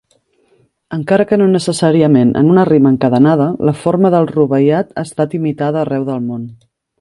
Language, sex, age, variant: Catalan, female, 30-39, Central